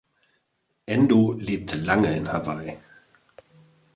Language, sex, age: German, male, 40-49